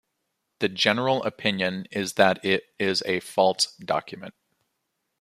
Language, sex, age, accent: English, male, 40-49, United States English